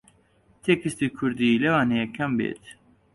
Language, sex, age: Central Kurdish, male, 19-29